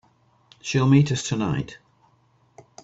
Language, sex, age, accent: English, male, 60-69, England English